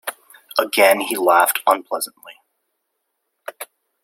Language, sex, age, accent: English, male, 19-29, United States English